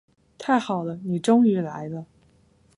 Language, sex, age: Chinese, female, 19-29